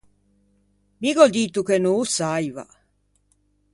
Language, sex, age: Ligurian, female, 60-69